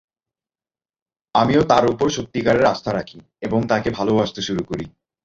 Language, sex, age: Bengali, male, 19-29